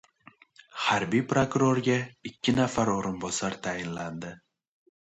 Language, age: Uzbek, 19-29